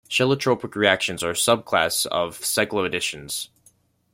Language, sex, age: English, male, under 19